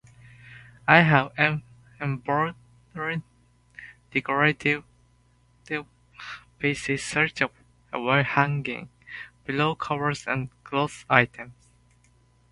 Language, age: English, 19-29